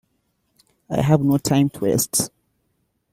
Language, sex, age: English, male, 19-29